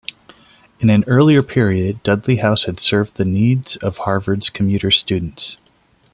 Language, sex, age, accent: English, male, 30-39, United States English